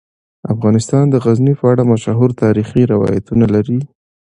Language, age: Pashto, 19-29